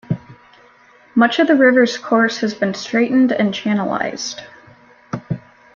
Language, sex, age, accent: English, female, 19-29, United States English